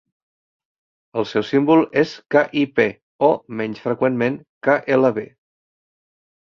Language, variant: Catalan, Central